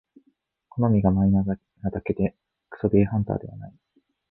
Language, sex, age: Japanese, male, 19-29